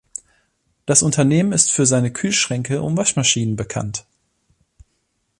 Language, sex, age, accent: German, male, 30-39, Deutschland Deutsch